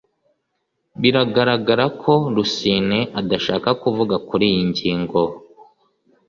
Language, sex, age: Kinyarwanda, male, 19-29